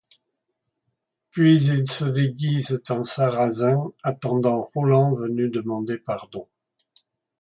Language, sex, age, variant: French, male, 60-69, Français de métropole